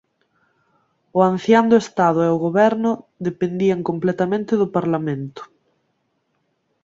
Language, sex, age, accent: Galician, female, 19-29, Central (gheada)